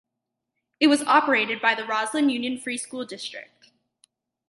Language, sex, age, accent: English, female, under 19, United States English